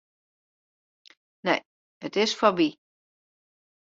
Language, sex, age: Western Frisian, female, 50-59